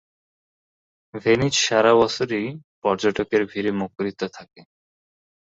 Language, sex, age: Bengali, male, 19-29